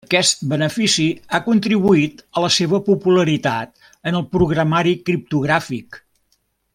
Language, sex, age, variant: Catalan, male, 70-79, Central